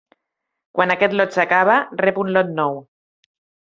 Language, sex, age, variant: Catalan, female, 30-39, Nord-Occidental